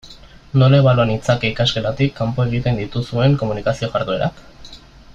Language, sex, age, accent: Basque, male, 19-29, Mendebalekoa (Araba, Bizkaia, Gipuzkoako mendebaleko herri batzuk)